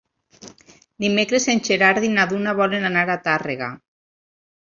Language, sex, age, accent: Catalan, female, 40-49, valencià